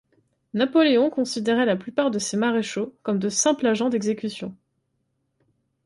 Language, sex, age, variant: French, female, 19-29, Français de métropole